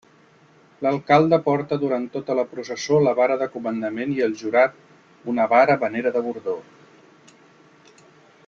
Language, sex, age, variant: Catalan, male, 50-59, Central